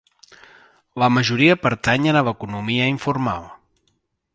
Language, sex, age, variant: Catalan, male, 50-59, Central